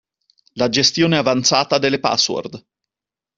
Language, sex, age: Italian, male, 50-59